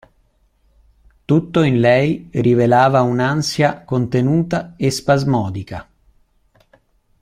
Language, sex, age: Italian, male, 40-49